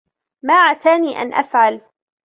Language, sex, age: Arabic, female, 19-29